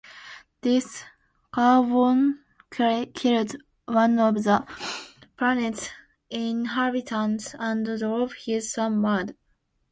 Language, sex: English, female